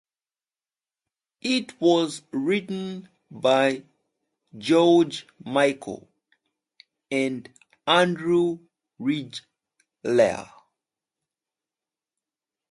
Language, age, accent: English, 19-29, United States English; England English